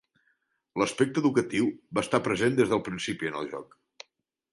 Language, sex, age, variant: Catalan, male, 50-59, Central